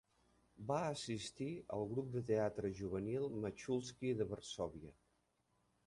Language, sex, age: Catalan, male, 50-59